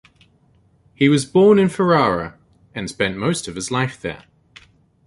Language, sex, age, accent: English, male, 30-39, New Zealand English